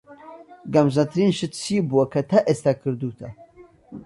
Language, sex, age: Central Kurdish, male, 30-39